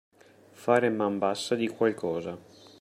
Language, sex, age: Italian, male, 30-39